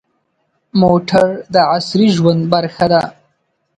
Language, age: Pashto, 19-29